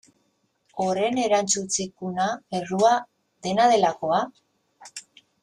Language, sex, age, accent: Basque, female, 30-39, Mendebalekoa (Araba, Bizkaia, Gipuzkoako mendebaleko herri batzuk)